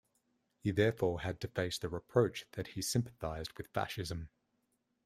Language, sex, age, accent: English, male, 30-39, Australian English